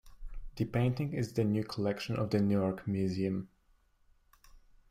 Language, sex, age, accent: English, male, under 19, United States English